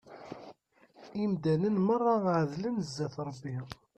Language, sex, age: Kabyle, male, 30-39